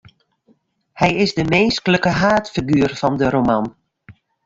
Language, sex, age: Western Frisian, female, 60-69